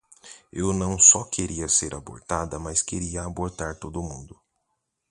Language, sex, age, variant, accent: Portuguese, male, 19-29, Portuguese (Brasil), Paulista